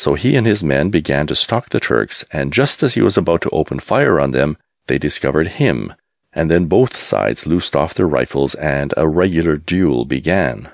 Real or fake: real